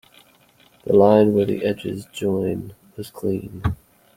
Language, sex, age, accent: English, male, 40-49, United States English